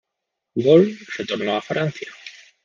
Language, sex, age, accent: Spanish, male, 19-29, España: Centro-Sur peninsular (Madrid, Toledo, Castilla-La Mancha)